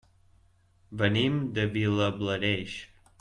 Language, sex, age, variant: Catalan, male, 30-39, Balear